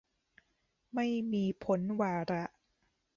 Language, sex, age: Thai, female, 30-39